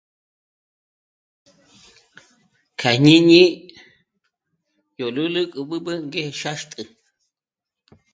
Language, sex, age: Michoacán Mazahua, female, 50-59